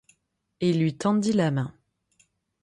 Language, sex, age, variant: French, female, 30-39, Français de métropole